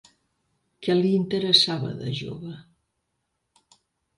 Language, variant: Catalan, Central